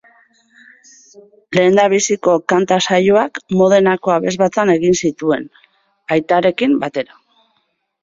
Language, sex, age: Basque, female, 40-49